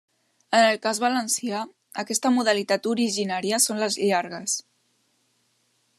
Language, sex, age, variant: Catalan, female, under 19, Central